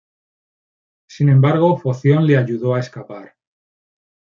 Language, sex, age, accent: Spanish, male, 40-49, España: Norte peninsular (Asturias, Castilla y León, Cantabria, País Vasco, Navarra, Aragón, La Rioja, Guadalajara, Cuenca)